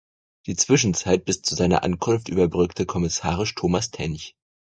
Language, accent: German, Deutschland Deutsch